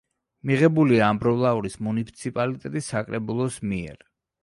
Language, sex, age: Georgian, male, 40-49